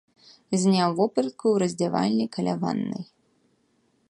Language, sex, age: Belarusian, female, 30-39